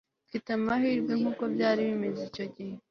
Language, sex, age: Kinyarwanda, female, 19-29